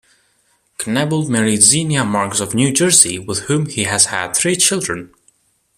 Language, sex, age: English, male, 19-29